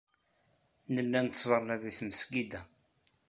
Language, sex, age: Kabyle, male, 60-69